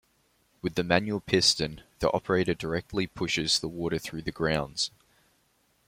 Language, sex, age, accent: English, male, 19-29, Australian English